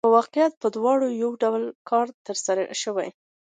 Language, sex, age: Pashto, female, 19-29